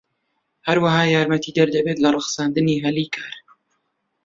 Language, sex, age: Central Kurdish, male, 19-29